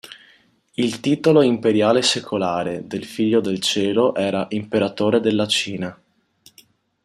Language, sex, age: Italian, male, 30-39